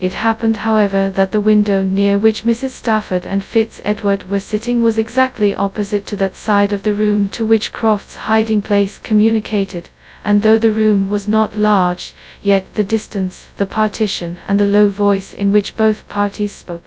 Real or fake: fake